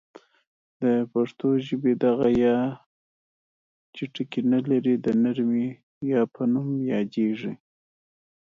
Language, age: Pashto, 19-29